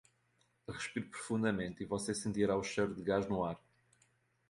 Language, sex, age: Portuguese, male, 40-49